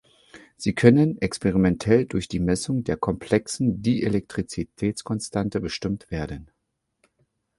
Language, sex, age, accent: German, male, 40-49, Deutschland Deutsch